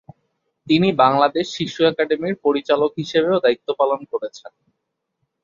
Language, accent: Bengali, Bangladeshi